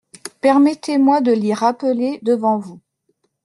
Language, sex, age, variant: French, female, 30-39, Français de métropole